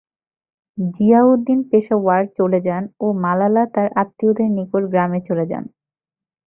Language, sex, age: Bengali, female, 19-29